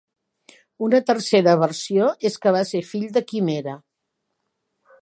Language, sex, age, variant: Catalan, female, 60-69, Central